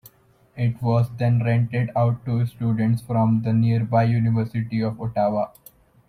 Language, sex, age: English, male, 19-29